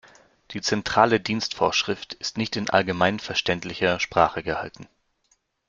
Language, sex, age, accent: German, male, 19-29, Deutschland Deutsch